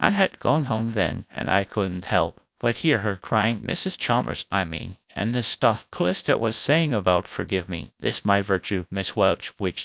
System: TTS, GradTTS